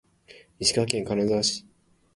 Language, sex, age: Japanese, male, 19-29